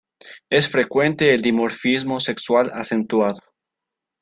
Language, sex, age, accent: Spanish, male, 19-29, Andino-Pacífico: Colombia, Perú, Ecuador, oeste de Bolivia y Venezuela andina